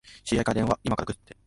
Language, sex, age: Japanese, male, 19-29